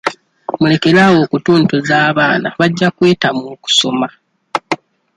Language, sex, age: Ganda, male, 19-29